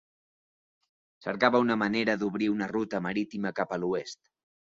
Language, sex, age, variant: Catalan, male, 19-29, Central